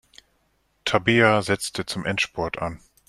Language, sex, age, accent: German, male, 50-59, Deutschland Deutsch